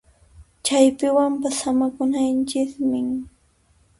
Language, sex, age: Puno Quechua, female, 19-29